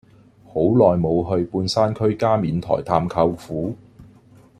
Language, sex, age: Cantonese, male, 40-49